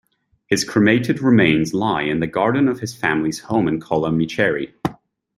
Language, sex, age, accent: English, male, 19-29, United States English